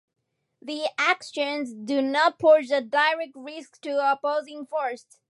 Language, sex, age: English, female, 19-29